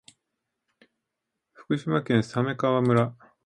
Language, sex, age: Japanese, male, 50-59